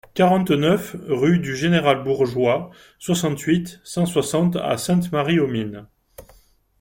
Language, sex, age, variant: French, male, 40-49, Français de métropole